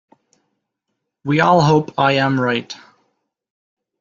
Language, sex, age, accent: English, male, 19-29, Canadian English